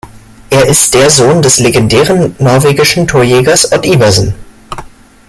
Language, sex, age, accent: German, male, 19-29, Deutschland Deutsch